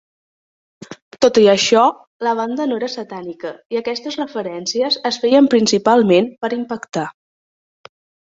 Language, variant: Catalan, Central